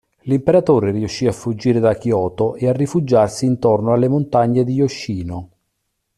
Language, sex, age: Italian, male, 50-59